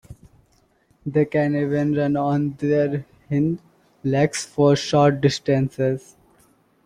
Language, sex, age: English, male, 19-29